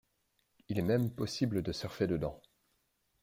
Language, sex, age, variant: French, male, 30-39, Français de métropole